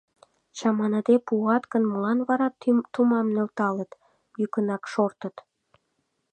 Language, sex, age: Mari, female, 19-29